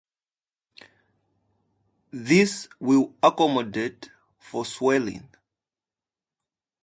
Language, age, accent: English, 19-29, United States English; England English